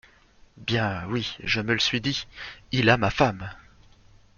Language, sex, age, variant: French, male, 40-49, Français de métropole